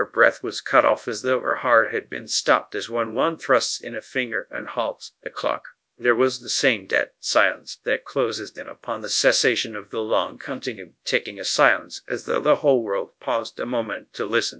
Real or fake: fake